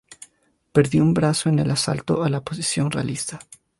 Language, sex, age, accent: Spanish, male, 19-29, Andino-Pacífico: Colombia, Perú, Ecuador, oeste de Bolivia y Venezuela andina